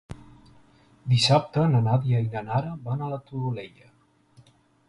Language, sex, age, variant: Catalan, male, 19-29, Central